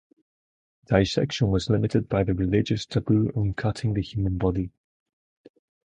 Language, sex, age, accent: English, male, 19-29, England English